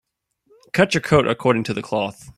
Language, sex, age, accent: English, male, 19-29, United States English